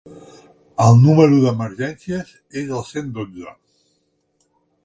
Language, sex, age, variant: Catalan, male, 60-69, Central